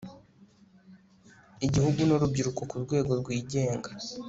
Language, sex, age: Kinyarwanda, male, under 19